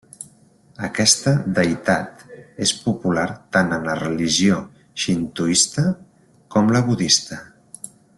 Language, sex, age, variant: Catalan, male, 40-49, Central